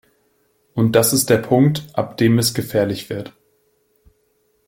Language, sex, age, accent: German, male, 19-29, Deutschland Deutsch